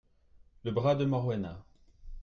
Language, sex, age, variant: French, male, 30-39, Français de métropole